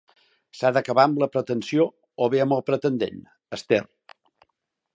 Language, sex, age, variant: Catalan, male, 60-69, Central